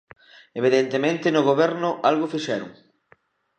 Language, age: Galician, 19-29